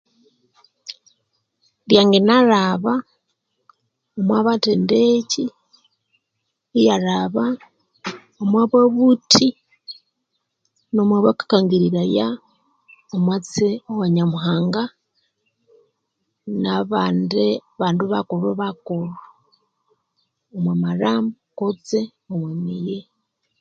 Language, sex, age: Konzo, female, 40-49